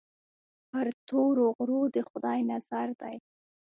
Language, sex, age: Pashto, female, 19-29